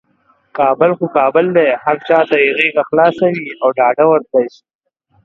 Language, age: Pashto, 19-29